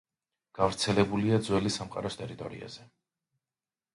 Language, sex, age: Georgian, male, 30-39